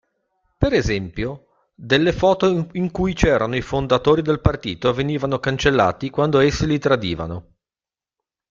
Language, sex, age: Italian, male, 50-59